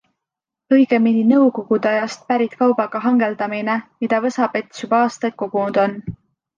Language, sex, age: Estonian, female, 19-29